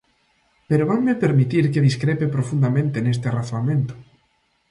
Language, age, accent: Galician, under 19, Normativo (estándar)